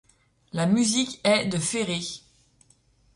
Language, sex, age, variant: French, female, 30-39, Français de métropole